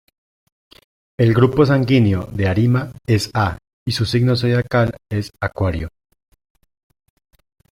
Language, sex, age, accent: Spanish, male, 19-29, Andino-Pacífico: Colombia, Perú, Ecuador, oeste de Bolivia y Venezuela andina